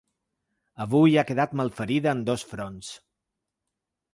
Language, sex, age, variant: Catalan, male, 40-49, Balear